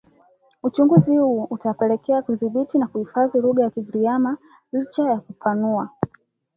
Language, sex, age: Swahili, female, 19-29